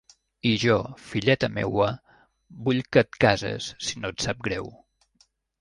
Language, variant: Catalan, Central